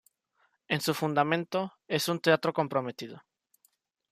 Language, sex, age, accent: Spanish, male, under 19, México